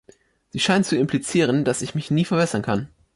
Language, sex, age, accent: German, male, under 19, Deutschland Deutsch